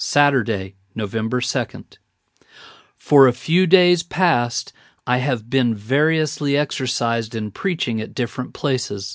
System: none